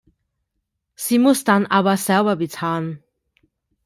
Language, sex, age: German, female, 19-29